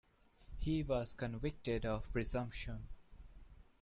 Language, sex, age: English, male, 19-29